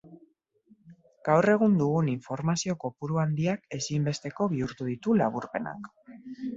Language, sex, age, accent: Basque, female, 30-39, Mendebalekoa (Araba, Bizkaia, Gipuzkoako mendebaleko herri batzuk)